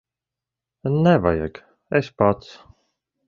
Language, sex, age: Latvian, male, 30-39